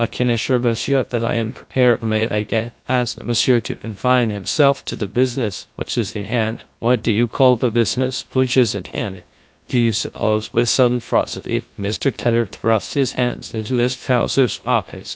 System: TTS, GlowTTS